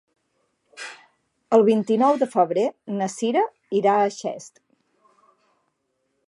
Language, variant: Catalan, Central